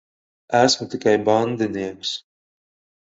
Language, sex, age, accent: Latvian, male, 30-39, Rigas